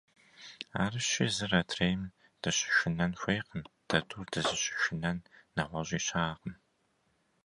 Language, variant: Kabardian, Адыгэбзэ (Къэбэрдей, Кирил, псоми зэдай)